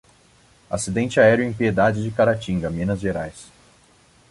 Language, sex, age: Portuguese, male, 19-29